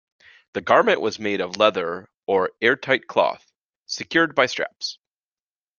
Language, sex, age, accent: English, male, 40-49, United States English